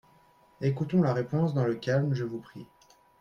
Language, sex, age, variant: French, male, 19-29, Français de métropole